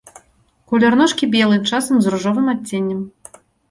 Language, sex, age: Belarusian, female, 30-39